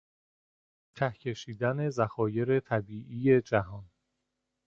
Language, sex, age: Persian, male, 30-39